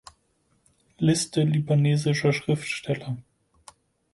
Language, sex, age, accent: German, male, 30-39, Deutschland Deutsch